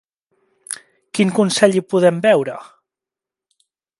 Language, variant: Catalan, Central